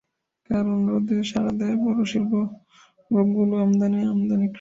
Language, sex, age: Bengali, male, 19-29